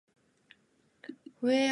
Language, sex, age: Japanese, female, 19-29